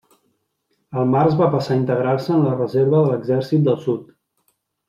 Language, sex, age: Catalan, male, 30-39